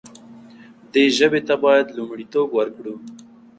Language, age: Pashto, 19-29